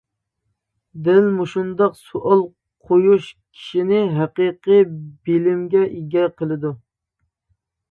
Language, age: Uyghur, 19-29